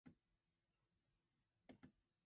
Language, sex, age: English, female, under 19